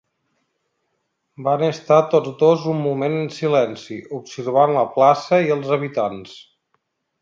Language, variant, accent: Catalan, Nord-Occidental, nord-occidental